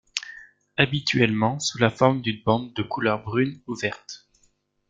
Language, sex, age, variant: French, male, 19-29, Français de métropole